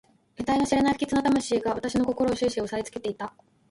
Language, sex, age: Japanese, female, 19-29